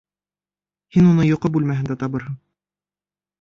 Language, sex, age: Bashkir, male, 19-29